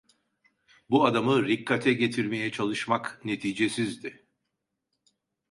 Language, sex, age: Turkish, male, 60-69